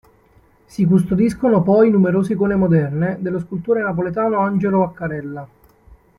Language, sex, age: Italian, male, 19-29